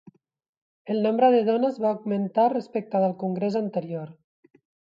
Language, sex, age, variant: Catalan, female, 40-49, Central